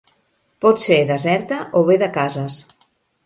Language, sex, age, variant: Catalan, female, 50-59, Central